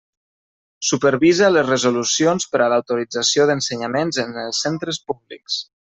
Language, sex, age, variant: Catalan, male, 19-29, Nord-Occidental